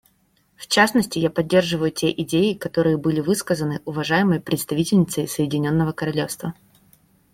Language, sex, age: Russian, female, 19-29